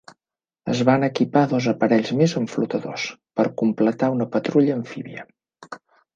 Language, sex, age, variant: Catalan, male, 40-49, Central